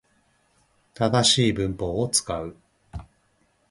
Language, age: Japanese, 40-49